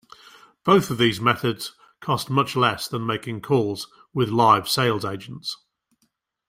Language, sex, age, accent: English, male, 50-59, England English